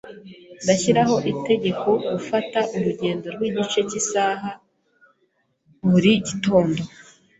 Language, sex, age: Kinyarwanda, female, 19-29